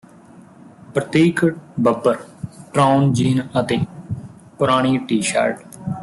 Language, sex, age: Punjabi, male, 30-39